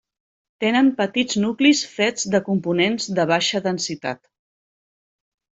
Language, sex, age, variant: Catalan, female, 40-49, Central